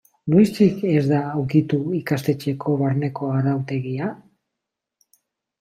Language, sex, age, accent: Basque, male, 50-59, Mendebalekoa (Araba, Bizkaia, Gipuzkoako mendebaleko herri batzuk)